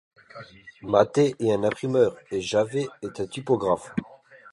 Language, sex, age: French, male, 30-39